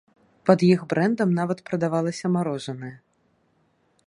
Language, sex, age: Belarusian, female, 30-39